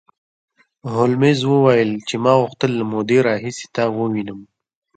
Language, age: Pashto, 19-29